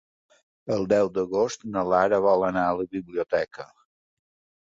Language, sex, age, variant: Catalan, male, 60-69, Balear